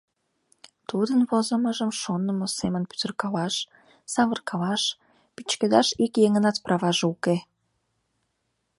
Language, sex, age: Mari, female, 19-29